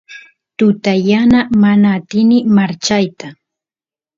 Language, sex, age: Santiago del Estero Quichua, female, 30-39